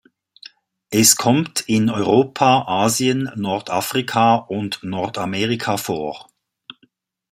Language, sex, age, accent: German, male, 60-69, Schweizerdeutsch